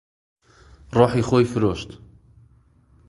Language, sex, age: Central Kurdish, male, 30-39